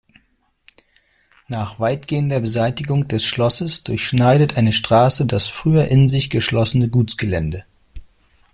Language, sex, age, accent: German, male, 40-49, Deutschland Deutsch